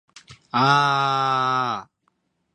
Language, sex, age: Japanese, male, 19-29